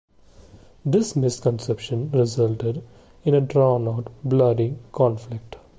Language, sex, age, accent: English, male, 19-29, India and South Asia (India, Pakistan, Sri Lanka)